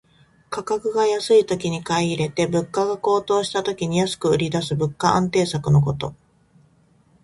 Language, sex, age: Japanese, female, 40-49